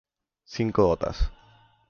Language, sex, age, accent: Spanish, male, 19-29, España: Centro-Sur peninsular (Madrid, Toledo, Castilla-La Mancha); España: Islas Canarias